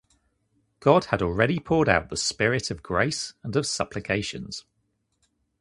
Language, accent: English, England English